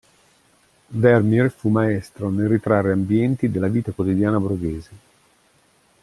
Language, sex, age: Italian, male, 50-59